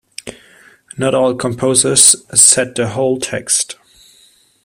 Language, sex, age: English, male, 30-39